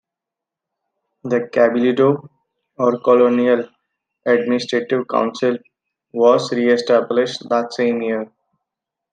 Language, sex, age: English, male, 19-29